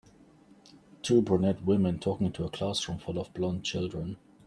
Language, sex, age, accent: English, male, 30-39, England English